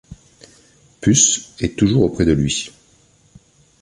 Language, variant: French, Français de métropole